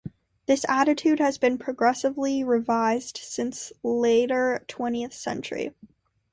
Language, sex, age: English, female, under 19